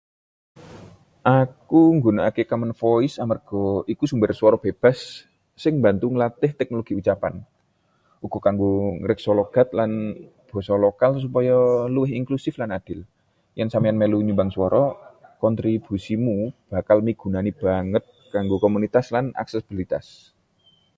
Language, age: Javanese, 30-39